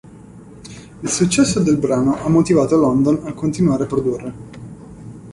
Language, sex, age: Italian, male, 19-29